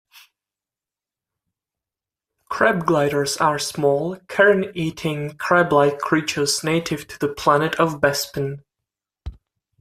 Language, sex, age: English, male, 19-29